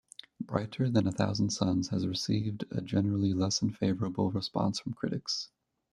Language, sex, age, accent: English, male, 19-29, United States English